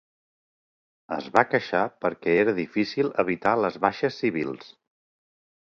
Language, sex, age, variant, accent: Catalan, male, 40-49, Central, central